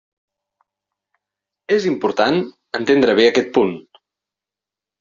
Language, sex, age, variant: Catalan, male, 40-49, Central